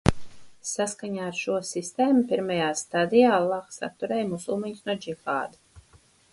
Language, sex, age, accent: Latvian, female, 40-49, Dzimtā valoda